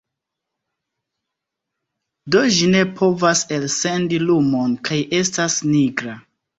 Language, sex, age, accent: Esperanto, male, 30-39, Internacia